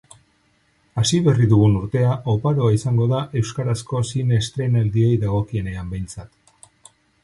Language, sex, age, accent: Basque, male, 50-59, Mendebalekoa (Araba, Bizkaia, Gipuzkoako mendebaleko herri batzuk)